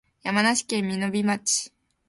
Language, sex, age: Japanese, female, 19-29